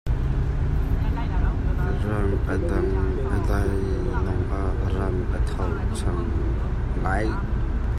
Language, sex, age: Hakha Chin, male, 19-29